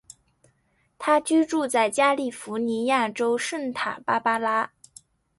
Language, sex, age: Chinese, female, 19-29